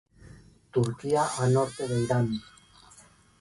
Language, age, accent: Spanish, 50-59, España: Centro-Sur peninsular (Madrid, Toledo, Castilla-La Mancha)